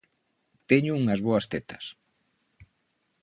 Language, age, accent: Galician, 50-59, Normativo (estándar)